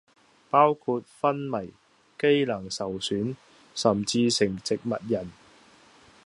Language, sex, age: Cantonese, male, 30-39